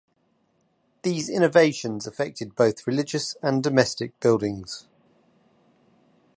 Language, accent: English, England English